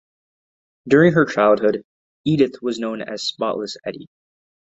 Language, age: English, under 19